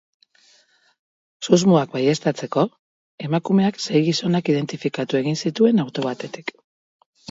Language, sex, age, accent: Basque, female, 40-49, Mendebalekoa (Araba, Bizkaia, Gipuzkoako mendebaleko herri batzuk)